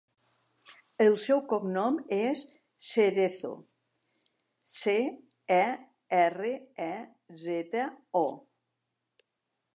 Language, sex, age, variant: Catalan, female, 60-69, Central